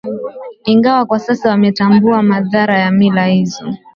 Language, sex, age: Swahili, female, 19-29